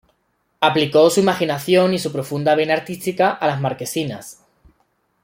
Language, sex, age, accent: Spanish, male, 30-39, España: Sur peninsular (Andalucia, Extremadura, Murcia)